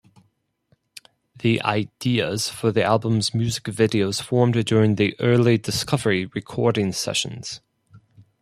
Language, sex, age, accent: English, male, 30-39, United States English